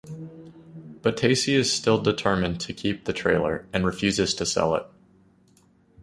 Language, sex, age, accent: English, male, 19-29, United States English